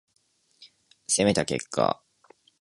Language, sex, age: Japanese, male, 19-29